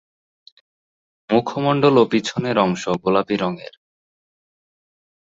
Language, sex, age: Bengali, male, 19-29